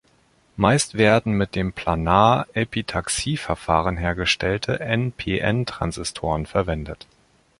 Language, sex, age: German, male, 30-39